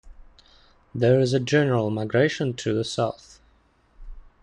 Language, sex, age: English, male, 19-29